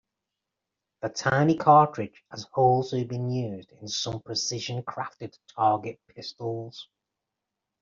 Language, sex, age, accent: English, male, 40-49, England English